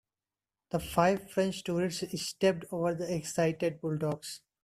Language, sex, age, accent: English, male, 19-29, India and South Asia (India, Pakistan, Sri Lanka)